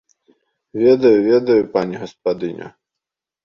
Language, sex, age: Belarusian, male, 30-39